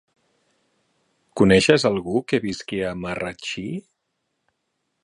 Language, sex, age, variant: Catalan, male, 40-49, Central